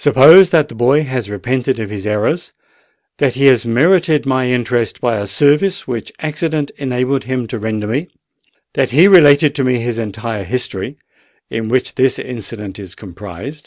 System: none